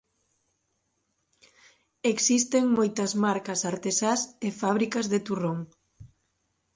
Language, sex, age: Galician, female, 19-29